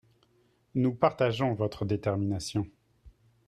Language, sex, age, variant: French, male, 40-49, Français de métropole